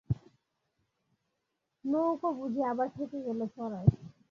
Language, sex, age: Bengali, female, 19-29